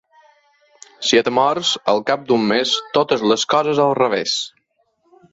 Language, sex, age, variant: Catalan, male, 30-39, Balear